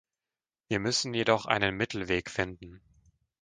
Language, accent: German, Österreichisches Deutsch